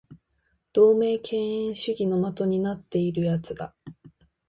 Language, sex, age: Japanese, female, 19-29